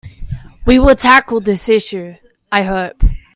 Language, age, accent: English, under 19, Australian English